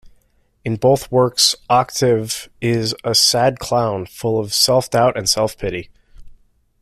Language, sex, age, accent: English, male, 19-29, United States English